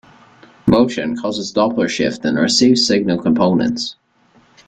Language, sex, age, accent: English, male, under 19, Canadian English